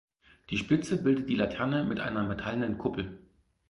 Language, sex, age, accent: German, male, 40-49, Deutschland Deutsch